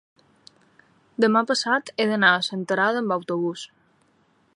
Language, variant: Catalan, Balear